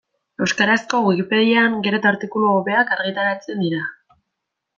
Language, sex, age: Basque, female, 19-29